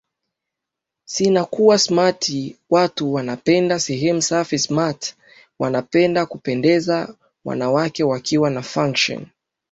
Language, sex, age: Swahili, male, 19-29